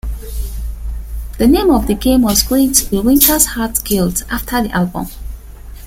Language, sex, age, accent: English, female, 19-29, Irish English